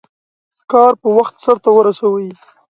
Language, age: Pashto, 19-29